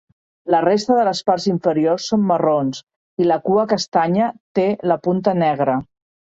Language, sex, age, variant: Catalan, female, 50-59, Central